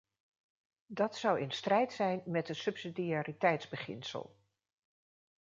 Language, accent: Dutch, Nederlands Nederlands